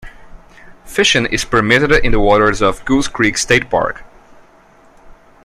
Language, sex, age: English, male, 30-39